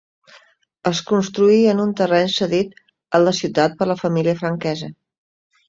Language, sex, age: Catalan, female, 50-59